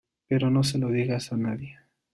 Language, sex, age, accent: Spanish, male, 19-29, México